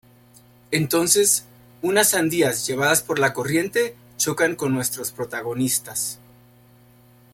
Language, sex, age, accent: Spanish, male, 50-59, México